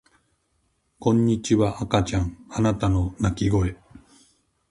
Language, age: Japanese, 50-59